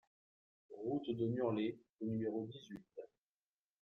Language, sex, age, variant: French, male, 30-39, Français de métropole